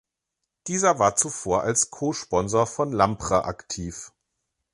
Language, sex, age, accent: German, male, 40-49, Deutschland Deutsch